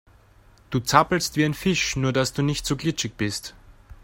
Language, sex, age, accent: German, male, 19-29, Österreichisches Deutsch